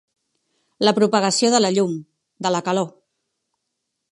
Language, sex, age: Catalan, female, 50-59